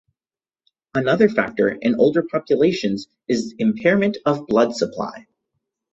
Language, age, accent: English, 19-29, United States English